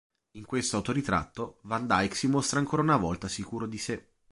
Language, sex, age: Italian, male, 30-39